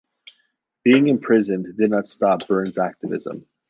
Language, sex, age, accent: English, male, 40-49, Canadian English